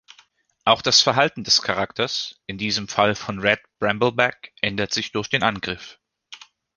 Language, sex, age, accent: German, male, 30-39, Deutschland Deutsch